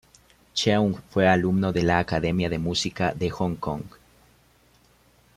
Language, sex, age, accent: Spanish, male, under 19, Andino-Pacífico: Colombia, Perú, Ecuador, oeste de Bolivia y Venezuela andina